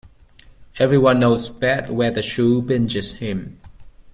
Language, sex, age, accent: English, male, 30-39, United States English